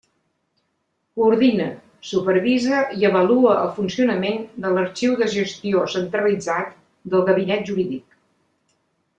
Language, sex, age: Catalan, female, 70-79